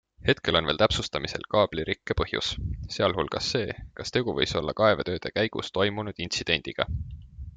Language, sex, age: Estonian, male, 19-29